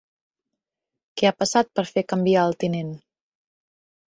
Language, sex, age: Catalan, female, 19-29